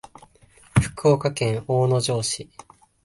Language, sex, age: Japanese, male, 19-29